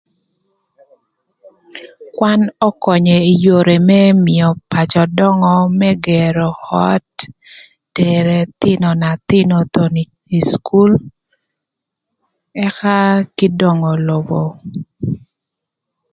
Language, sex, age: Thur, female, 30-39